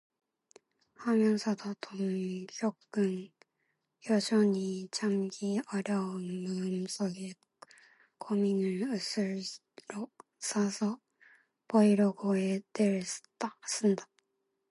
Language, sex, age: Korean, female, 19-29